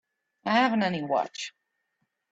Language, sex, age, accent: English, female, 30-39, United States English